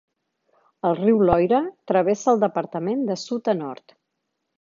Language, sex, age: Catalan, female, 50-59